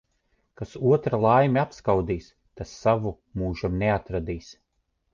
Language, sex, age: Latvian, male, 30-39